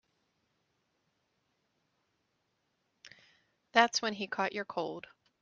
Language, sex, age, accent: English, female, 40-49, United States English